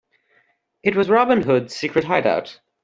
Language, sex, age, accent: English, male, under 19, United States English